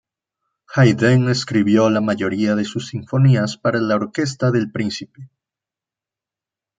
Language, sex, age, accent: Spanish, male, 30-39, México